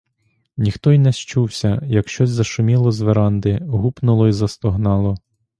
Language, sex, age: Ukrainian, male, 19-29